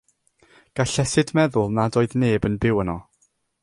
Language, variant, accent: Welsh, South-Eastern Welsh, Y Deyrnas Unedig Cymraeg